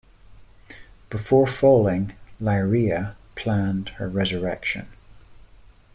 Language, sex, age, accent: English, male, 40-49, Irish English